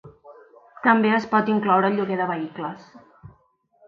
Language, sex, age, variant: Catalan, female, 19-29, Central